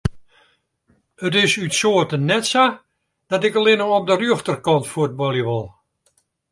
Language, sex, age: Western Frisian, male, 70-79